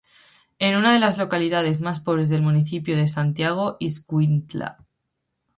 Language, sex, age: Spanish, female, 19-29